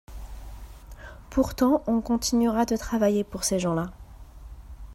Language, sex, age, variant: French, female, 19-29, Français de métropole